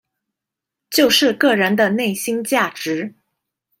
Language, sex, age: Chinese, female, 30-39